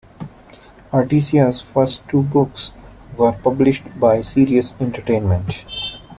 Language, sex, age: English, male, 30-39